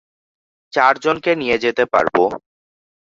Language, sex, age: Bengali, male, under 19